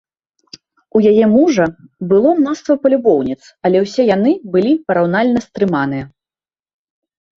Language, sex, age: Belarusian, female, 19-29